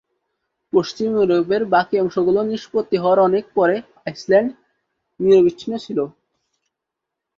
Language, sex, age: Bengali, male, under 19